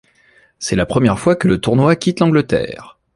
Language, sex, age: French, male, 40-49